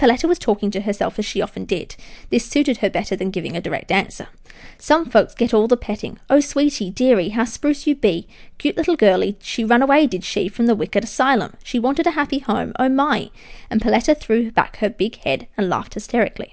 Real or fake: real